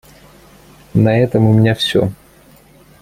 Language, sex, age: Russian, male, 30-39